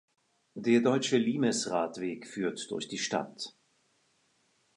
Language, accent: German, Schweizerdeutsch